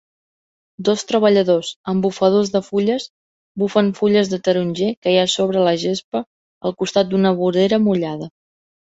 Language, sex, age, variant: Catalan, female, 30-39, Central